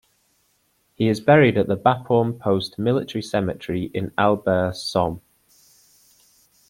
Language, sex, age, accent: English, male, 19-29, England English